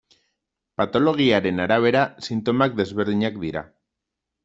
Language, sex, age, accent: Basque, male, 30-39, Erdialdekoa edo Nafarra (Gipuzkoa, Nafarroa)